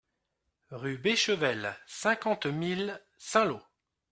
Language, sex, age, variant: French, male, 40-49, Français de métropole